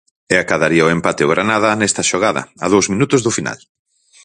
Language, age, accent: Galician, 40-49, Atlántico (seseo e gheada)